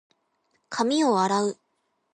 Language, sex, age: Japanese, female, 19-29